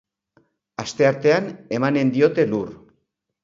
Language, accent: Basque, Mendebalekoa (Araba, Bizkaia, Gipuzkoako mendebaleko herri batzuk)